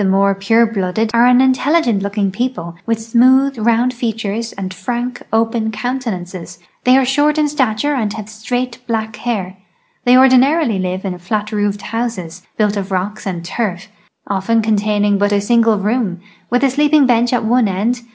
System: none